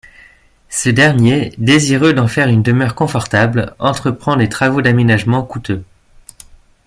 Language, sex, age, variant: French, male, 19-29, Français de métropole